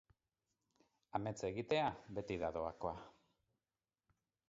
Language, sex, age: Basque, male, 50-59